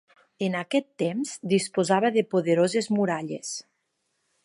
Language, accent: Catalan, Lleidatà